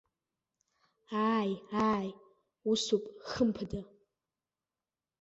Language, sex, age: Abkhazian, female, under 19